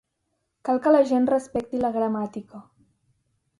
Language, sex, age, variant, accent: Catalan, female, 19-29, Central, central